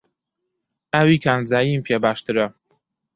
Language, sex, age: Central Kurdish, male, 19-29